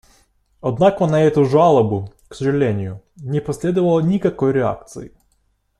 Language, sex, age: Russian, male, 19-29